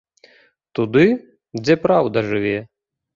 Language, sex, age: Belarusian, male, 30-39